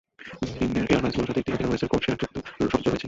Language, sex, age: Bengali, male, 19-29